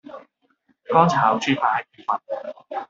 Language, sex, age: Cantonese, male, 19-29